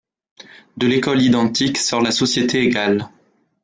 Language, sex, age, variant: French, male, 30-39, Français de métropole